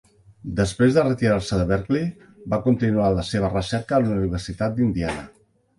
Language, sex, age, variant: Catalan, male, 50-59, Central